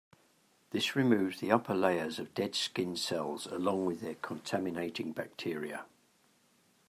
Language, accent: English, England English